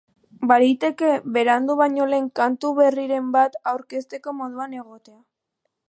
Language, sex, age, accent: Basque, female, under 19, Mendebalekoa (Araba, Bizkaia, Gipuzkoako mendebaleko herri batzuk)